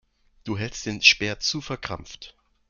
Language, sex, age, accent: German, male, 19-29, Deutschland Deutsch